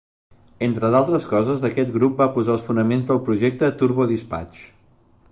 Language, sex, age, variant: Catalan, male, 40-49, Central